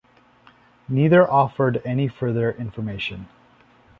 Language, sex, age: English, male, 30-39